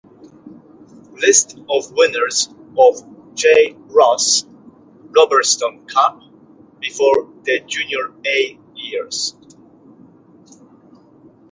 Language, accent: English, polish